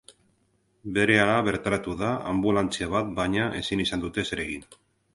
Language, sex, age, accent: Basque, male, 50-59, Mendebalekoa (Araba, Bizkaia, Gipuzkoako mendebaleko herri batzuk)